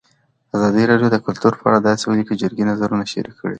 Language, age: Pashto, under 19